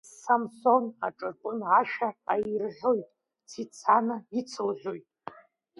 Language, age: Abkhazian, under 19